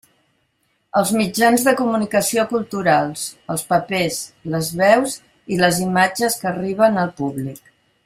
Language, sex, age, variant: Catalan, female, 60-69, Central